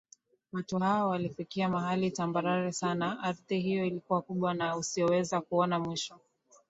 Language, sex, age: Swahili, female, 19-29